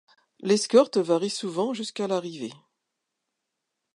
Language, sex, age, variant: French, female, 50-59, Français de métropole